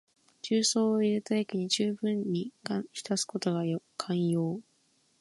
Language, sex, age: Japanese, female, 19-29